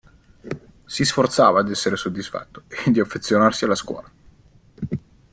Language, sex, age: Italian, male, 19-29